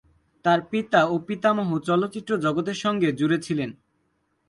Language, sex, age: Bengali, male, under 19